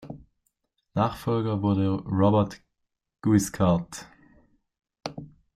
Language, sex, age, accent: German, male, 19-29, Deutschland Deutsch